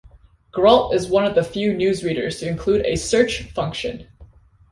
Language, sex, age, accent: English, female, 19-29, Canadian English